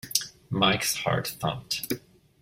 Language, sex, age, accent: English, male, 19-29, United States English